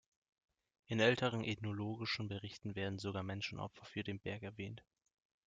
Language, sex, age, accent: German, male, 19-29, Deutschland Deutsch